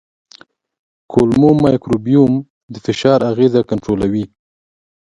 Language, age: Pashto, 19-29